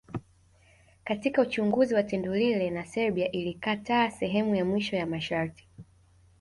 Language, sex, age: Swahili, female, 19-29